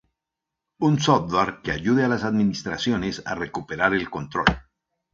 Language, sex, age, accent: Spanish, male, 60-69, Andino-Pacífico: Colombia, Perú, Ecuador, oeste de Bolivia y Venezuela andina